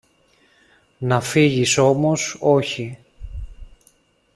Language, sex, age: Greek, male, 40-49